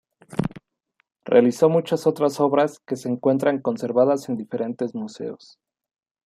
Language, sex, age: Spanish, male, 19-29